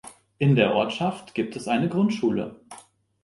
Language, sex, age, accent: German, male, 30-39, Deutschland Deutsch